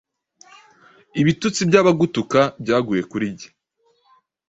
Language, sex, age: Kinyarwanda, male, 19-29